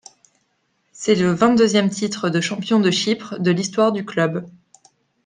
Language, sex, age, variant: French, female, 30-39, Français de métropole